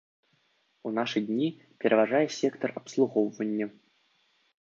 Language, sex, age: Belarusian, male, 19-29